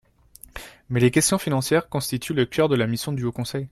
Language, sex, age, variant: French, male, 19-29, Français de métropole